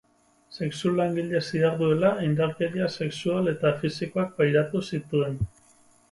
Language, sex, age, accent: Basque, male, 30-39, Mendebalekoa (Araba, Bizkaia, Gipuzkoako mendebaleko herri batzuk)